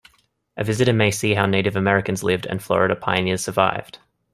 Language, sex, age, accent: English, male, 19-29, Australian English